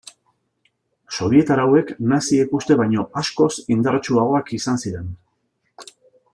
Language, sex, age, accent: Basque, male, 40-49, Mendebalekoa (Araba, Bizkaia, Gipuzkoako mendebaleko herri batzuk)